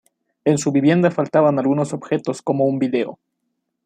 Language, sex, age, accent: Spanish, male, 19-29, México